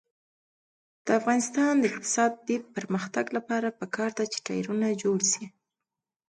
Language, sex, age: Pashto, female, 19-29